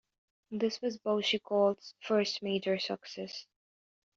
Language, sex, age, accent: English, female, under 19, United States English